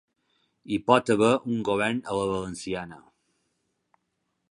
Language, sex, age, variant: Catalan, male, 40-49, Balear